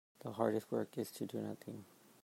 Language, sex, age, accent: English, male, 30-39, United States English